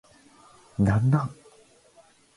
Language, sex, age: Japanese, male, under 19